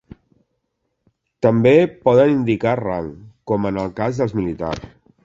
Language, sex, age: Catalan, male, 50-59